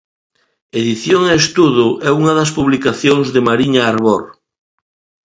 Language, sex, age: Galician, male, 50-59